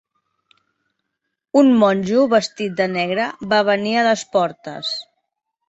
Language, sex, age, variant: Catalan, female, 30-39, Septentrional